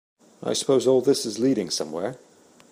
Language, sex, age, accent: English, male, 30-39, England English